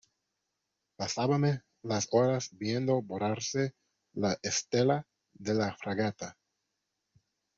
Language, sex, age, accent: Spanish, male, 19-29, México